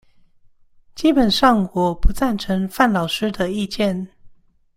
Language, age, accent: Chinese, 19-29, 出生地：桃園市